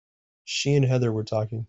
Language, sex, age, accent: English, male, 19-29, United States English